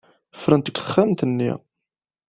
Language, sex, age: Kabyle, male, 19-29